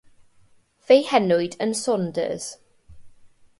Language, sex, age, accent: Welsh, female, 19-29, Y Deyrnas Unedig Cymraeg